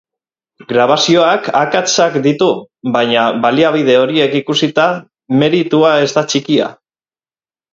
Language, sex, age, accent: Basque, male, 40-49, Mendebalekoa (Araba, Bizkaia, Gipuzkoako mendebaleko herri batzuk)